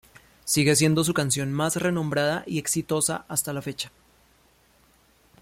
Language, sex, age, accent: Spanish, male, 30-39, Andino-Pacífico: Colombia, Perú, Ecuador, oeste de Bolivia y Venezuela andina